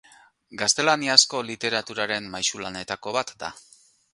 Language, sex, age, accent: Basque, male, 40-49, Erdialdekoa edo Nafarra (Gipuzkoa, Nafarroa)